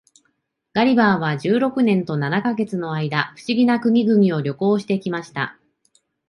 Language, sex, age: Japanese, female, 30-39